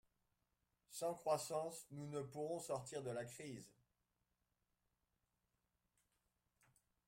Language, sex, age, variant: French, male, 50-59, Français de métropole